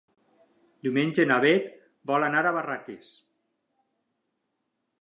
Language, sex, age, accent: Catalan, male, 50-59, valencià